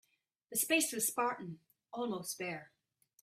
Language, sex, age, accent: English, female, 30-39, Irish English